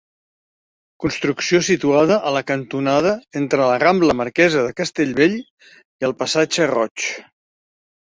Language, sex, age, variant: Catalan, male, 60-69, Central